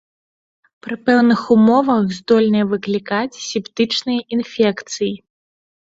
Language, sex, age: Belarusian, female, 30-39